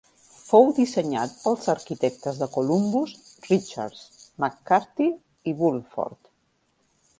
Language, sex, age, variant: Catalan, female, 40-49, Central